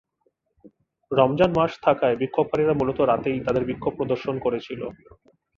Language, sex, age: Bengali, male, 30-39